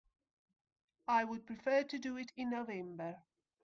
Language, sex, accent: English, female, Southern African (South Africa, Zimbabwe, Namibia)